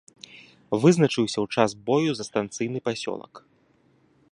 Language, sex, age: Belarusian, male, 19-29